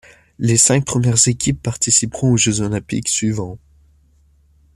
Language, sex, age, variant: French, male, 19-29, Français de métropole